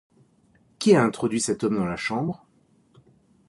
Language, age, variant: French, 50-59, Français de métropole